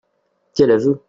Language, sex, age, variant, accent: French, male, 19-29, Français d'Europe, Français de Suisse